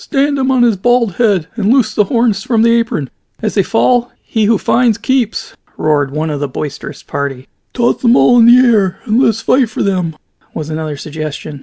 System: none